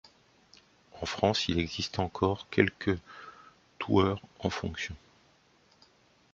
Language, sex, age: French, male, 50-59